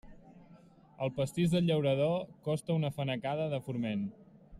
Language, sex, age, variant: Catalan, male, 30-39, Central